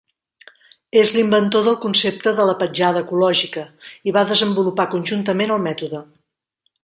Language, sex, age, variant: Catalan, female, 40-49, Central